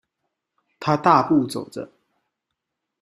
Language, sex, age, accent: Chinese, male, 30-39, 出生地：高雄市